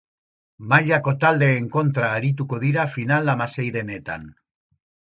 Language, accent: Basque, Erdialdekoa edo Nafarra (Gipuzkoa, Nafarroa)